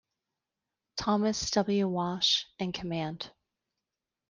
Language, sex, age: English, female, 40-49